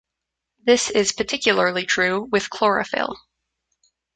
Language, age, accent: English, 19-29, United States English